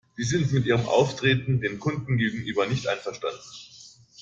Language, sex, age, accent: German, male, 50-59, Deutschland Deutsch